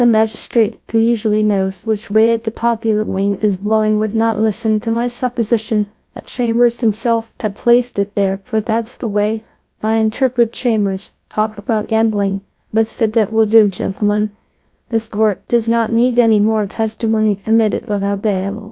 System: TTS, GlowTTS